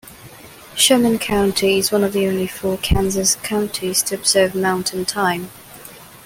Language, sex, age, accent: English, female, 19-29, England English